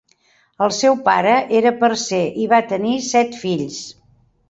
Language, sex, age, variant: Catalan, female, 70-79, Central